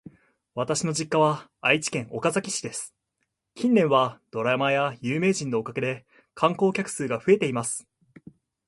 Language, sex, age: Japanese, male, 19-29